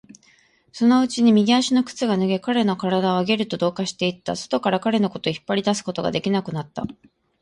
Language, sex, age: Japanese, female, 19-29